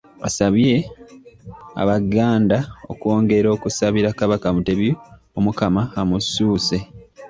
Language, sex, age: Ganda, male, 19-29